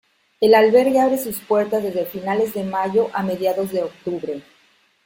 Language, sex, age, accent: Spanish, female, 50-59, México